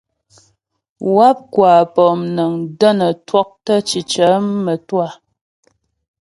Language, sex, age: Ghomala, female, 30-39